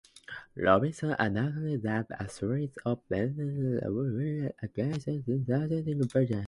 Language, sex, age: English, male, 19-29